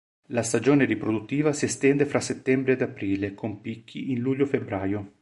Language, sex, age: Italian, male, 40-49